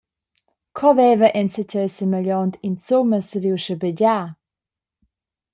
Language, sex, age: Romansh, female, 19-29